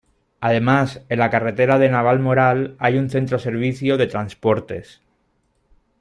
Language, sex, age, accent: Spanish, male, 19-29, España: Norte peninsular (Asturias, Castilla y León, Cantabria, País Vasco, Navarra, Aragón, La Rioja, Guadalajara, Cuenca)